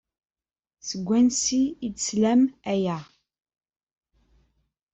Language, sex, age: Kabyle, female, 30-39